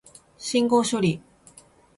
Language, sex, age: Japanese, female, 30-39